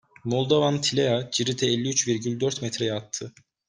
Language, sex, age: Turkish, male, 19-29